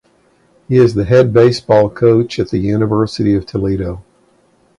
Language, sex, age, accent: English, male, 60-69, United States English